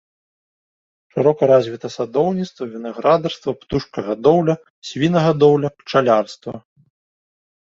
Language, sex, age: Belarusian, male, 19-29